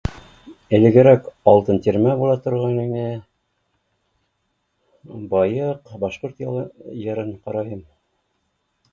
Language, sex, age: Bashkir, male, 50-59